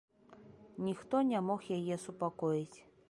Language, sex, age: Belarusian, female, 30-39